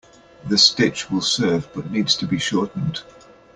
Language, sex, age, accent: English, male, 30-39, England English